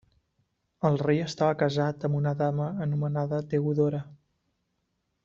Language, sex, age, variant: Catalan, male, 30-39, Central